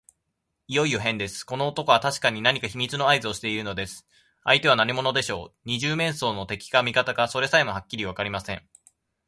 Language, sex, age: Japanese, male, 19-29